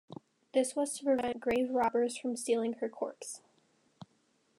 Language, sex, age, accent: English, female, under 19, United States English